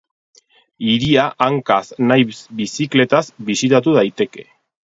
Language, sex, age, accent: Basque, male, 30-39, Erdialdekoa edo Nafarra (Gipuzkoa, Nafarroa)